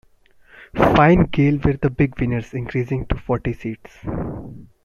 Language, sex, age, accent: English, male, under 19, India and South Asia (India, Pakistan, Sri Lanka)